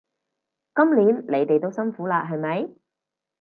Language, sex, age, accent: Cantonese, female, 30-39, 广州音